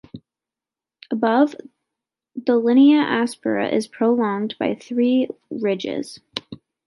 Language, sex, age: English, female, 19-29